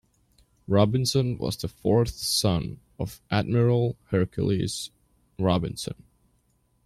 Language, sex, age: English, male, 19-29